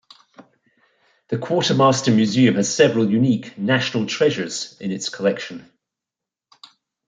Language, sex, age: English, male, 50-59